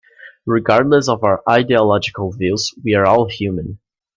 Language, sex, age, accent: English, male, under 19, United States English